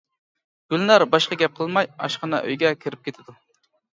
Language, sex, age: Uyghur, female, 40-49